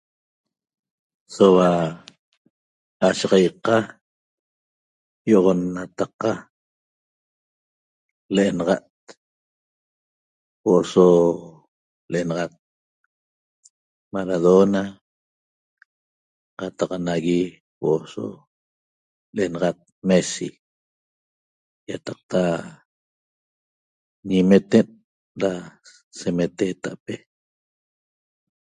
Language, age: Toba, 50-59